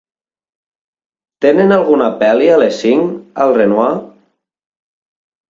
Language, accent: Catalan, septentrional; valencià